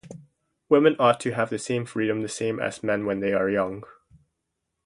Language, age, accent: English, 19-29, United States English